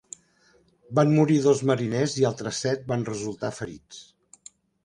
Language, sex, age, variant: Catalan, male, 60-69, Central